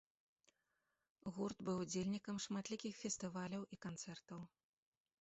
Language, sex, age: Belarusian, female, 40-49